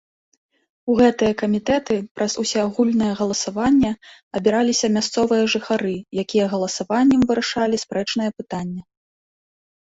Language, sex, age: Belarusian, female, 19-29